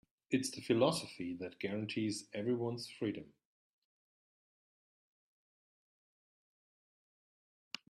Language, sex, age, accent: English, male, 40-49, United States English